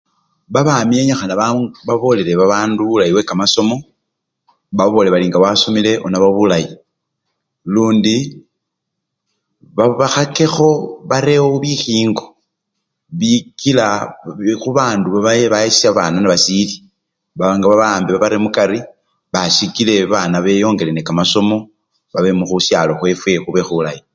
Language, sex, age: Luyia, male, 60-69